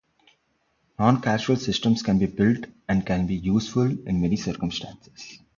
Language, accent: English, India and South Asia (India, Pakistan, Sri Lanka)